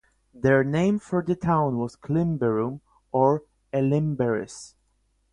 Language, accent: English, Slavic; polish